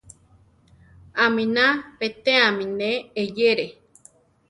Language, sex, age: Central Tarahumara, female, 30-39